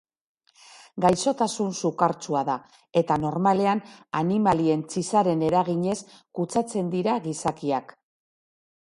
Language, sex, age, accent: Basque, female, 40-49, Mendebalekoa (Araba, Bizkaia, Gipuzkoako mendebaleko herri batzuk)